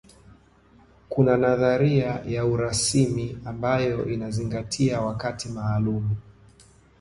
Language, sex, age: Swahili, male, 30-39